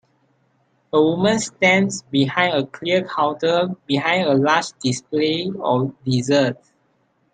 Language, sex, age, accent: English, male, 19-29, Malaysian English